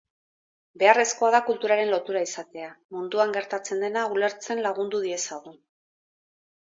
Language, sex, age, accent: Basque, female, 50-59, Erdialdekoa edo Nafarra (Gipuzkoa, Nafarroa)